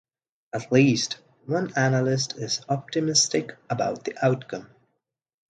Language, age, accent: English, 19-29, India and South Asia (India, Pakistan, Sri Lanka)